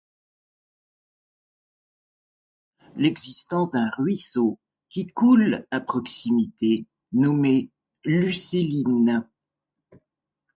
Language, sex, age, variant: French, male, 50-59, Français de métropole